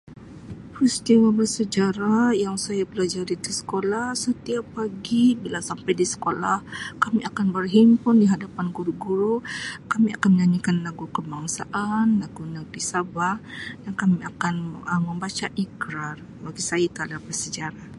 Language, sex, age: Sabah Malay, female, 40-49